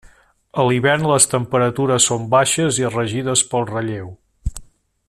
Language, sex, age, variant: Catalan, male, 50-59, Central